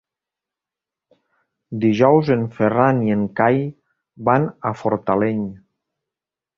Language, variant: Catalan, Nord-Occidental